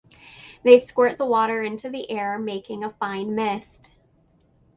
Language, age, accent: English, 30-39, United States English; England English